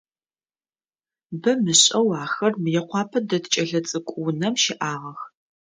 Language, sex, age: Adyghe, female, 30-39